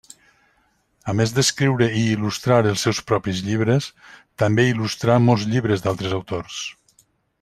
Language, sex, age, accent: Catalan, male, 50-59, valencià